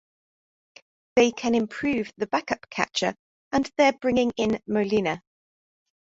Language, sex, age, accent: English, female, 30-39, England English